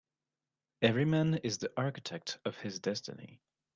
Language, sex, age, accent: English, male, 19-29, United States English